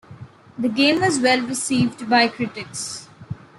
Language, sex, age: English, female, under 19